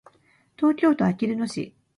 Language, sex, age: Japanese, female, 50-59